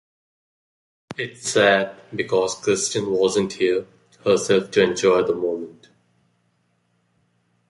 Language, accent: English, India and South Asia (India, Pakistan, Sri Lanka)